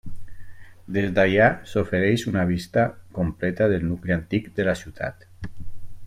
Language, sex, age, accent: Catalan, male, 40-49, valencià